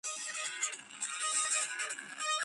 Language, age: Georgian, 90+